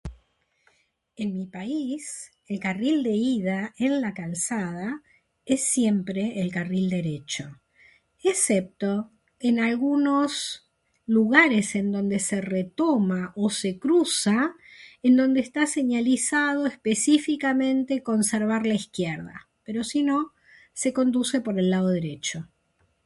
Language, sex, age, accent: Spanish, female, 60-69, Rioplatense: Argentina, Uruguay, este de Bolivia, Paraguay